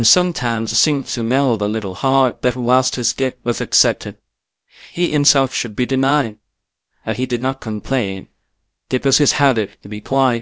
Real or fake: fake